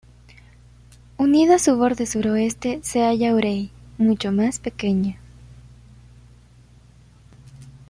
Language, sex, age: Spanish, female, 19-29